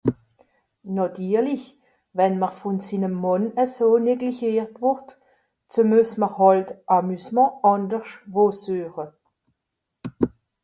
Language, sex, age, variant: Swiss German, female, 50-59, Nordniederàlemmànisch (Rishoffe, Zàwere, Bùsswìller, Hawenau, Brüemt, Stroossbùri, Molse, Dàmbàch, Schlettstàtt, Pfàlzbùri usw.)